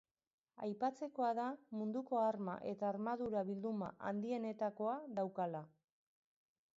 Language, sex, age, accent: Basque, female, 50-59, Mendebalekoa (Araba, Bizkaia, Gipuzkoako mendebaleko herri batzuk)